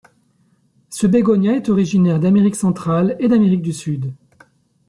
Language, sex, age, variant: French, male, 30-39, Français de métropole